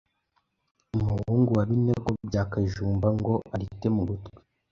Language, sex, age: Kinyarwanda, male, under 19